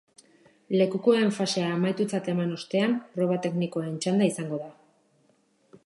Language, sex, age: Basque, female, 40-49